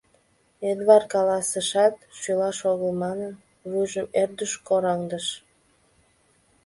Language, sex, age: Mari, female, 19-29